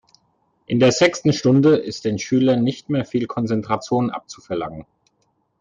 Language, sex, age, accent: German, male, 40-49, Deutschland Deutsch